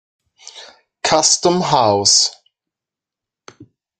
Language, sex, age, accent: German, male, 19-29, Deutschland Deutsch